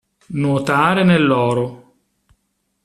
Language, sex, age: Italian, male, 40-49